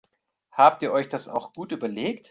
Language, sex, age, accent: German, male, 40-49, Deutschland Deutsch